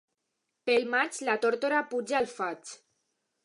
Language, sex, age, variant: Catalan, female, under 19, Alacantí